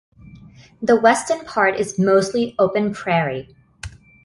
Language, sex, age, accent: English, female, 19-29, United States English